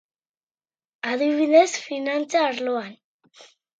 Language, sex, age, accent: Basque, female, under 19, Erdialdekoa edo Nafarra (Gipuzkoa, Nafarroa)